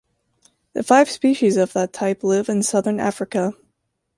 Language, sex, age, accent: English, female, under 19, United States English